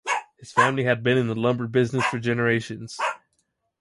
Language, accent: English, United States English